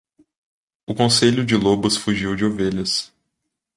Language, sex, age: Portuguese, male, 19-29